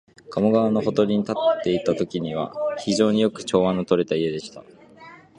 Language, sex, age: Japanese, male, 19-29